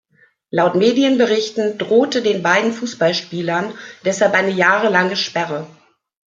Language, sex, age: German, female, 50-59